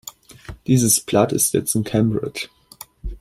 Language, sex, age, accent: German, male, under 19, Deutschland Deutsch